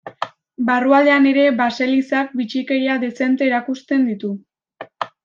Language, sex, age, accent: Basque, female, under 19, Mendebalekoa (Araba, Bizkaia, Gipuzkoako mendebaleko herri batzuk)